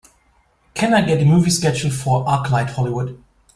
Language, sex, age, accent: English, male, 40-49, United States English